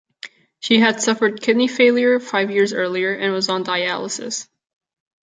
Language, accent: English, United States English